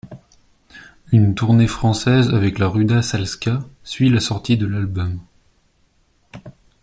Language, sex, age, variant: French, male, 19-29, Français de métropole